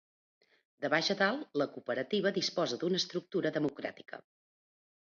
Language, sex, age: Catalan, female, 40-49